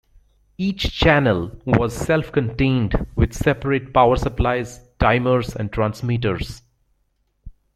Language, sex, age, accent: English, male, 40-49, United States English